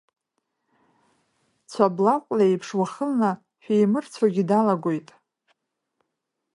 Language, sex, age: Abkhazian, female, 30-39